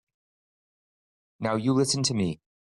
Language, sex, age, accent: English, male, 40-49, United States English